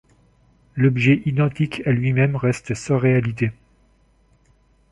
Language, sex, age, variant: French, male, 40-49, Français de métropole